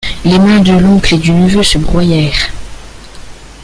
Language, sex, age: French, male, under 19